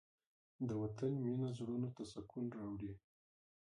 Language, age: Pashto, 40-49